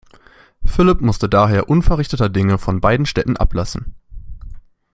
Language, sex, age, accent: German, male, 19-29, Deutschland Deutsch